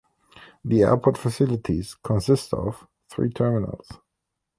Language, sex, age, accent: English, male, 30-39, United States English